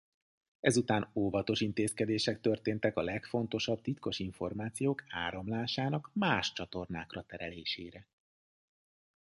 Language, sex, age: Hungarian, male, 40-49